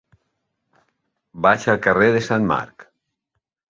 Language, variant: Catalan, Septentrional